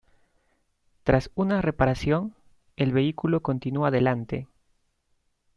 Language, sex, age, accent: Spanish, male, 19-29, Andino-Pacífico: Colombia, Perú, Ecuador, oeste de Bolivia y Venezuela andina